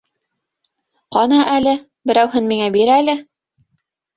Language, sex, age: Bashkir, female, 30-39